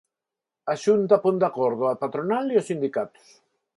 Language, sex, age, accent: Galician, male, 50-59, Neofalante